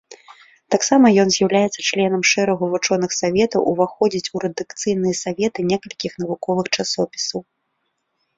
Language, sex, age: Belarusian, female, 30-39